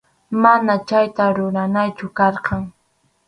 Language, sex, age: Arequipa-La Unión Quechua, female, under 19